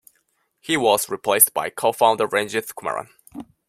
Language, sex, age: English, male, 19-29